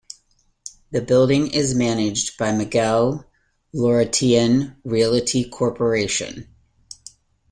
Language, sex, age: English, female, 40-49